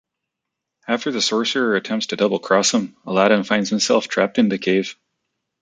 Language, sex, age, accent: English, male, 30-39, Canadian English